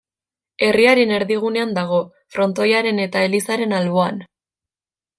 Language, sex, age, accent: Basque, female, 19-29, Mendebalekoa (Araba, Bizkaia, Gipuzkoako mendebaleko herri batzuk)